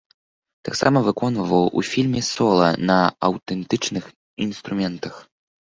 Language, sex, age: Belarusian, male, 19-29